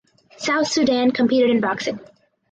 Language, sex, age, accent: English, female, under 19, United States English